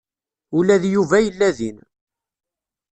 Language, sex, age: Kabyle, male, 30-39